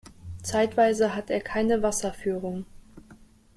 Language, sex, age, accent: German, female, 19-29, Deutschland Deutsch